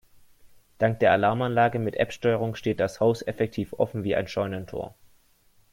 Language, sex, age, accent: German, male, 19-29, Deutschland Deutsch